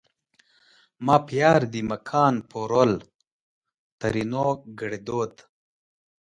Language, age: Pashto, 19-29